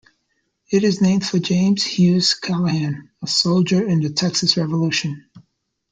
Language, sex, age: English, male, 40-49